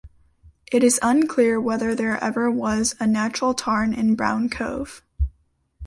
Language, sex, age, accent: English, female, under 19, United States English